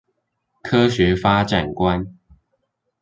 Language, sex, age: Chinese, male, under 19